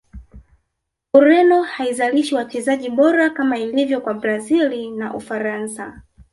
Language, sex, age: Swahili, female, 19-29